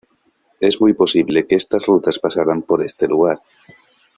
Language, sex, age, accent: Spanish, male, 30-39, España: Norte peninsular (Asturias, Castilla y León, Cantabria, País Vasco, Navarra, Aragón, La Rioja, Guadalajara, Cuenca)